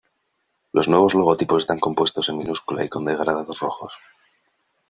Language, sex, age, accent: Spanish, male, 30-39, España: Norte peninsular (Asturias, Castilla y León, Cantabria, País Vasco, Navarra, Aragón, La Rioja, Guadalajara, Cuenca)